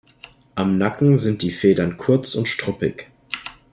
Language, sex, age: German, male, under 19